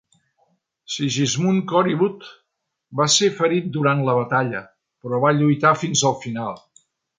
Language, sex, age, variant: Catalan, male, 60-69, Central